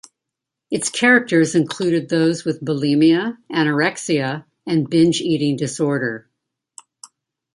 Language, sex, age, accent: English, female, 60-69, United States English